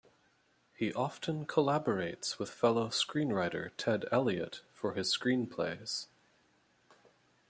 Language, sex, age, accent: English, male, 30-39, United States English